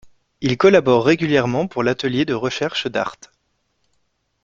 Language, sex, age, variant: French, male, 30-39, Français de métropole